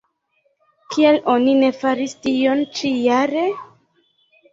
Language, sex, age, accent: Esperanto, female, 19-29, Internacia